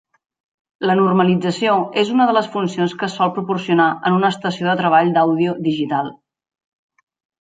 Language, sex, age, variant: Catalan, female, 40-49, Central